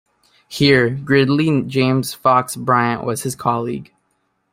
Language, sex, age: English, male, 19-29